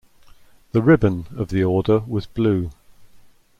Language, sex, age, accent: English, male, 60-69, England English